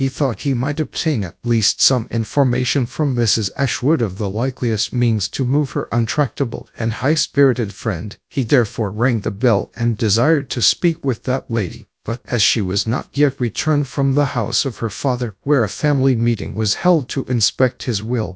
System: TTS, GradTTS